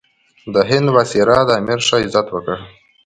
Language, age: Pashto, 19-29